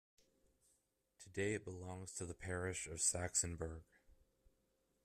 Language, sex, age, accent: English, male, 30-39, Canadian English